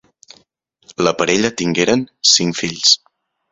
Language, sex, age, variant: Catalan, male, 19-29, Central